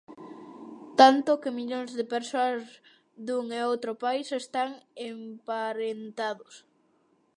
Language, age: Galician, under 19